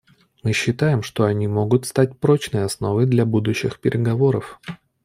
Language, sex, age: Russian, male, 30-39